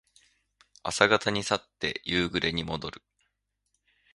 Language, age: Japanese, 19-29